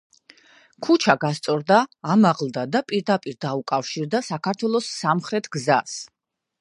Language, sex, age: Georgian, female, 30-39